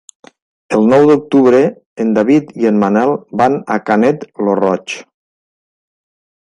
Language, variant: Catalan, Nord-Occidental